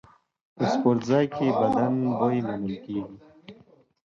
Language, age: Pashto, 19-29